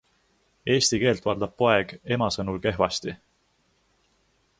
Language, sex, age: Estonian, male, 19-29